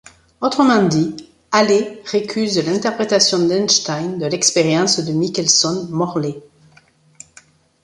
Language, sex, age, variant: French, female, 50-59, Français de métropole